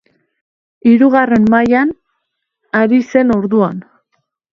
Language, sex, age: Basque, female, 19-29